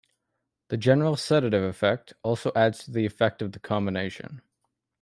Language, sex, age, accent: English, male, under 19, Canadian English